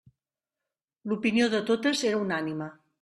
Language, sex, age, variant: Catalan, female, 40-49, Central